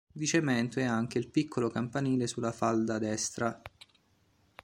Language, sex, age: Italian, male, 30-39